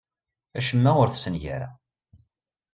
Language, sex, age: Kabyle, male, 40-49